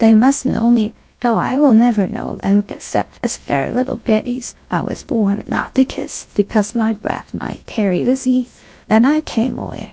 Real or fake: fake